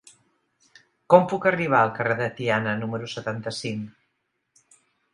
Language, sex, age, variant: Catalan, female, 60-69, Central